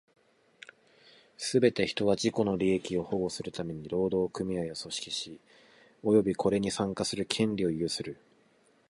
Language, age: Japanese, 19-29